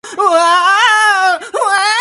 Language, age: English, 19-29